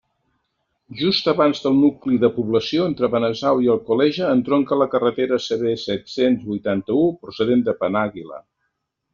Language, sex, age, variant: Catalan, male, 70-79, Central